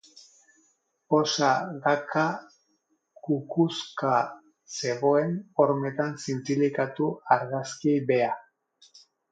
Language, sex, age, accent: Basque, male, 40-49, Mendebalekoa (Araba, Bizkaia, Gipuzkoako mendebaleko herri batzuk)